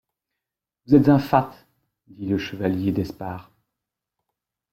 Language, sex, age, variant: French, male, 40-49, Français de métropole